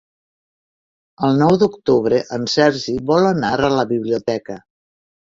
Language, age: Catalan, 60-69